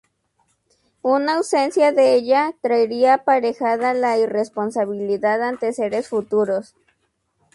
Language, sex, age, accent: Spanish, female, 19-29, México